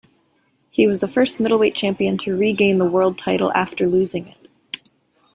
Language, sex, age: English, female, 19-29